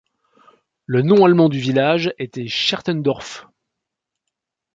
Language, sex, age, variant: French, male, 60-69, Français de métropole